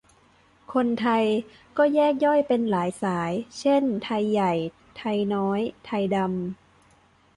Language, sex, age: Thai, female, 19-29